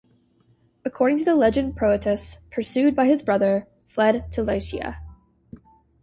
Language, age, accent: English, 19-29, United States English